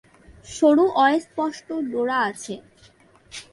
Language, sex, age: Bengali, female, 19-29